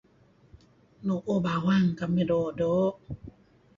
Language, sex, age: Kelabit, female, 50-59